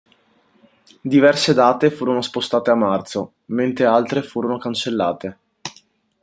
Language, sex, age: Italian, male, 30-39